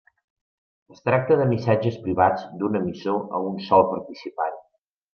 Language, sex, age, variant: Catalan, male, 30-39, Central